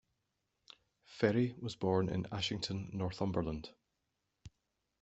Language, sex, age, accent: English, male, 40-49, Scottish English